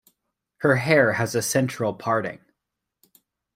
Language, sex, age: English, male, 19-29